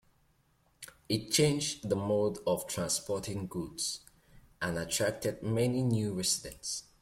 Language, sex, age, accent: English, male, 19-29, England English